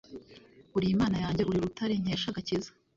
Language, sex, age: Kinyarwanda, female, 19-29